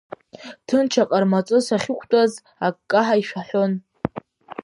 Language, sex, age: Abkhazian, female, under 19